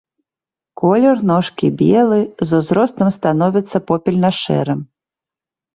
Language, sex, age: Belarusian, female, 30-39